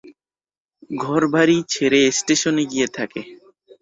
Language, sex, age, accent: Bengali, male, 19-29, Native